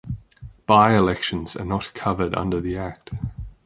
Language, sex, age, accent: English, male, 30-39, Australian English